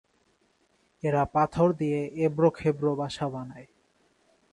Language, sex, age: Bengali, male, 19-29